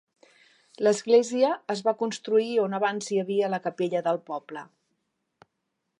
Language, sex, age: Catalan, female, 50-59